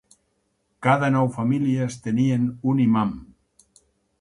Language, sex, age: Catalan, male, 60-69